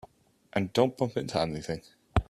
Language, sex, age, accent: English, male, 40-49, Irish English